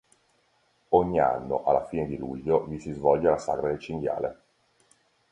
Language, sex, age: Italian, male, 30-39